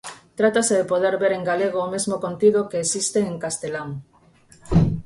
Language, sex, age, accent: Galician, female, 50-59, Normativo (estándar)